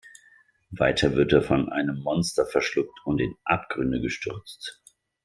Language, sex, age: German, male, 40-49